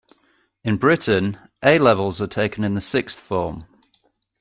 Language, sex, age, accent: English, male, 50-59, England English